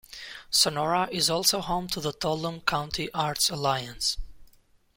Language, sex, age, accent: English, male, 19-29, United States English